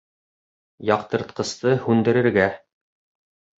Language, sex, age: Bashkir, male, 30-39